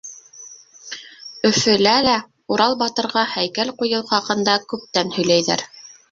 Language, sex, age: Bashkir, female, 30-39